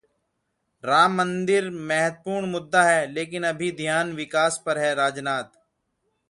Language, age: Hindi, 30-39